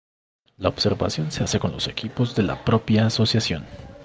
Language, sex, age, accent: Spanish, male, 19-29, Andino-Pacífico: Colombia, Perú, Ecuador, oeste de Bolivia y Venezuela andina